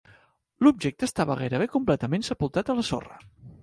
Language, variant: Catalan, Central